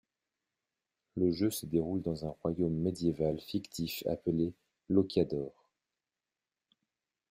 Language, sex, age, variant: French, male, 40-49, Français de métropole